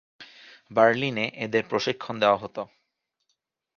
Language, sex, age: Bengali, male, 19-29